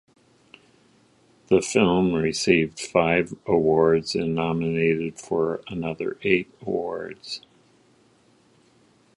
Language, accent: English, United States English